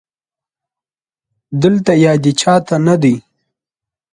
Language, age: Pashto, 19-29